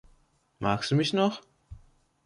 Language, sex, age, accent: German, male, under 19, Deutschland Deutsch